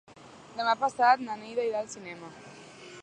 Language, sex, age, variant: Catalan, female, 19-29, Central